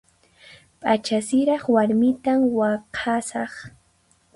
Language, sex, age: Puno Quechua, female, 19-29